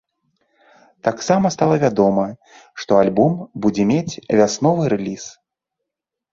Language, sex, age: Belarusian, male, 40-49